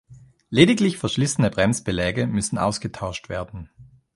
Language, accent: German, Schweizerdeutsch